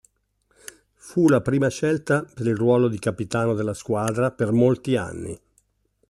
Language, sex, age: Italian, male, 60-69